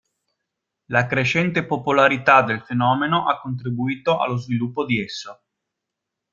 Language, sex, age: Italian, male, 30-39